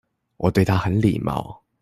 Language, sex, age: Chinese, male, 19-29